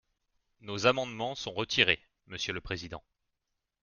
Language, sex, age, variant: French, male, 40-49, Français de métropole